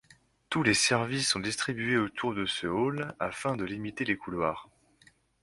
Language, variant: French, Français de métropole